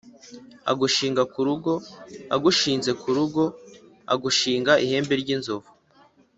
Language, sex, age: Kinyarwanda, male, 19-29